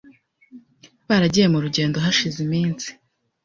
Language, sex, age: Kinyarwanda, female, 19-29